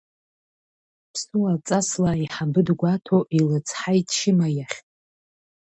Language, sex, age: Abkhazian, female, 30-39